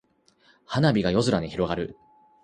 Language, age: Japanese, 30-39